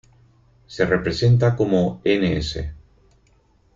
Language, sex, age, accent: Spanish, male, 50-59, España: Norte peninsular (Asturias, Castilla y León, Cantabria, País Vasco, Navarra, Aragón, La Rioja, Guadalajara, Cuenca)